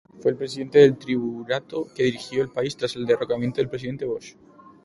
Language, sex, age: Spanish, male, 19-29